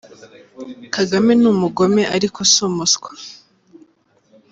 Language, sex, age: Kinyarwanda, female, under 19